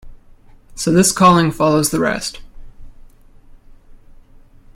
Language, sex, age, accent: English, male, 19-29, United States English